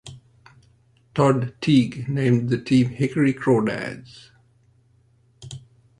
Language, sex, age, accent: English, male, 60-69, Southern African (South Africa, Zimbabwe, Namibia)